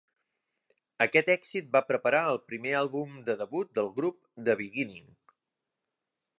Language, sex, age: Catalan, male, 30-39